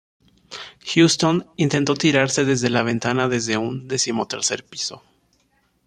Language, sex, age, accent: Spanish, male, 19-29, México